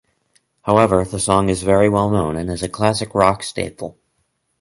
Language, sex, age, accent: English, male, 19-29, United States English